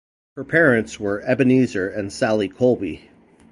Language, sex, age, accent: English, male, 40-49, Canadian English